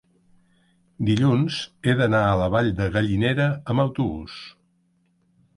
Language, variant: Catalan, Central